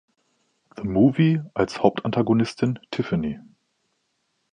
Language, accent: German, Deutschland Deutsch